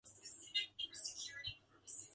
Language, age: English, 19-29